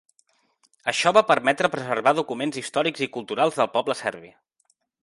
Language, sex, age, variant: Catalan, male, 30-39, Central